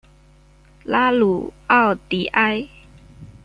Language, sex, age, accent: Chinese, female, 19-29, 出生地：江西省